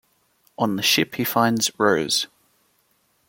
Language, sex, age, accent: English, male, 30-39, Australian English